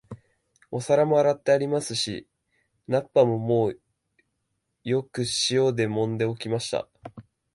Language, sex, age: Japanese, male, 19-29